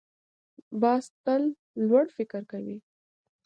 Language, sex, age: Pashto, female, under 19